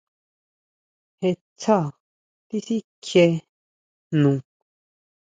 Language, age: Huautla Mazatec, 30-39